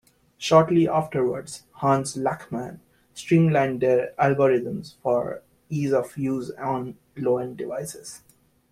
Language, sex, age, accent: English, male, 19-29, United States English